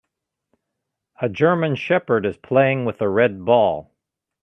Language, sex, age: English, male, 50-59